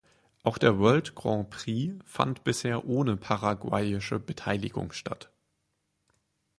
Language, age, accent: German, 19-29, Deutschland Deutsch